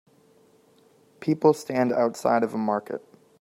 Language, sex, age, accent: English, male, under 19, United States English